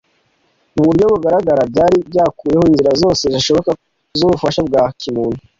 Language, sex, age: Kinyarwanda, male, 50-59